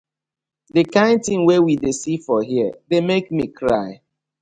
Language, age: Nigerian Pidgin, 30-39